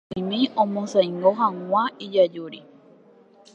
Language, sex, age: Guarani, female, 19-29